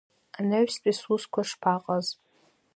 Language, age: Abkhazian, under 19